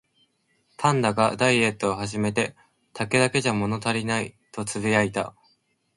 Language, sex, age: Japanese, male, 19-29